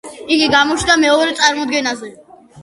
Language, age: Georgian, under 19